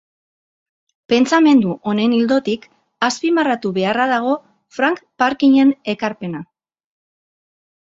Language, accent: Basque, Mendebalekoa (Araba, Bizkaia, Gipuzkoako mendebaleko herri batzuk)